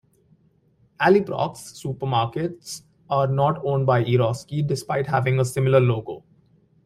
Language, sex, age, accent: English, male, 19-29, India and South Asia (India, Pakistan, Sri Lanka)